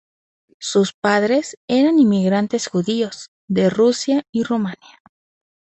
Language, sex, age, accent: Spanish, female, 30-39, México